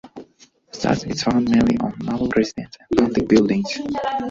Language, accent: English, United States English